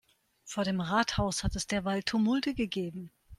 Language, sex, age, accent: German, female, 50-59, Deutschland Deutsch